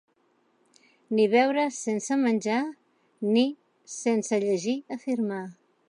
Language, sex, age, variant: Catalan, female, 40-49, Central